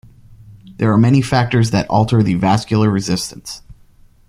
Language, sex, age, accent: English, male, 30-39, United States English